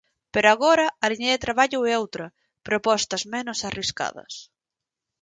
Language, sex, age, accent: Galician, female, 19-29, Normativo (estándar)